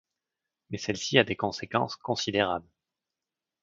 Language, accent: French, Français du Canada